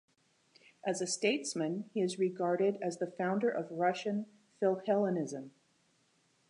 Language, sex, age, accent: English, female, 60-69, United States English